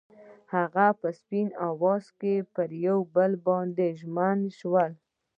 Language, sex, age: Pashto, female, 19-29